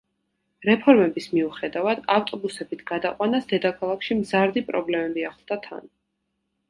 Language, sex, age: Georgian, female, 19-29